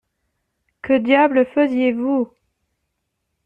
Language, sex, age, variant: French, female, 19-29, Français de métropole